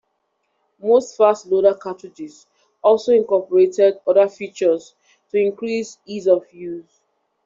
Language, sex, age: English, female, 30-39